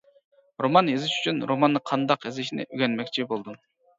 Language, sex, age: Uyghur, female, 40-49